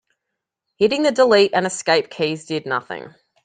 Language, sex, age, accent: English, female, 30-39, Australian English